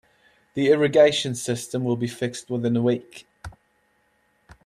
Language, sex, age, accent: English, male, 19-29, England English